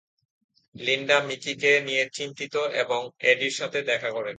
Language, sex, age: Bengali, male, 19-29